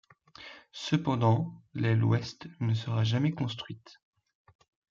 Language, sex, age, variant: French, male, under 19, Français de métropole